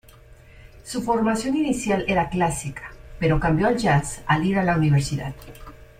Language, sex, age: Spanish, female, 40-49